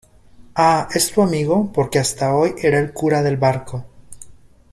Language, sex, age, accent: Spanish, male, 30-39, México